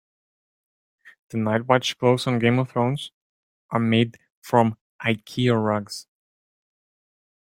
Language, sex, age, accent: English, male, 19-29, United States English